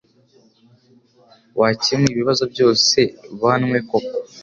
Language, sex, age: Kinyarwanda, male, under 19